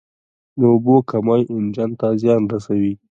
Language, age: Pashto, 19-29